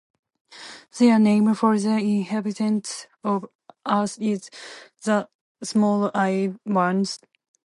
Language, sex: English, female